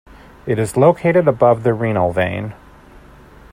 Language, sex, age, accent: English, male, 19-29, United States English